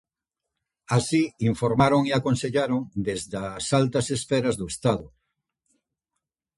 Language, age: Galician, 60-69